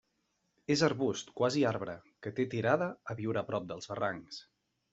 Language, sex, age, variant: Catalan, male, 30-39, Central